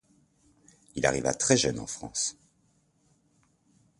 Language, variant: French, Français de métropole